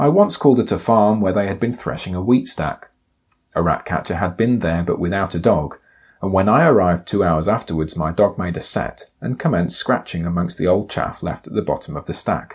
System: none